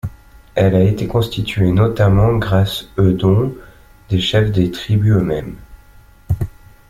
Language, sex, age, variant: French, male, 30-39, Français de métropole